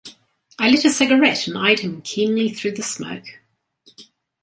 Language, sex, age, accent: English, female, 50-59, Australian English